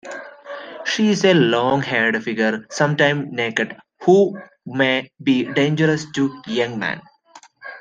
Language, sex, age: English, male, 19-29